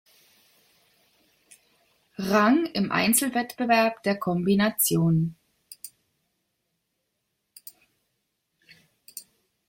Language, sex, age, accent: German, female, 50-59, Deutschland Deutsch